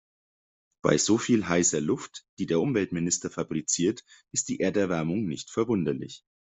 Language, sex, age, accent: German, male, 40-49, Deutschland Deutsch